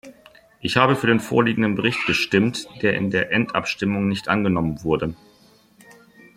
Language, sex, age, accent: German, male, 40-49, Deutschland Deutsch